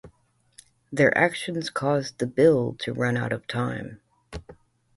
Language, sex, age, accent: English, female, 50-59, United States English